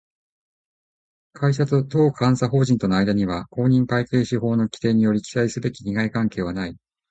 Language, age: Japanese, 50-59